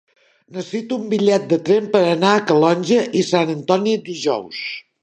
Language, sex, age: Catalan, female, 60-69